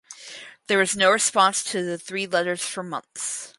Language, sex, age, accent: English, female, 19-29, United States English